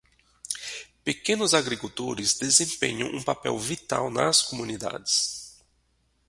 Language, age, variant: Portuguese, 30-39, Portuguese (Brasil)